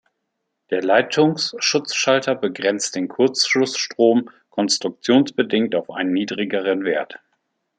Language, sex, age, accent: German, male, 50-59, Deutschland Deutsch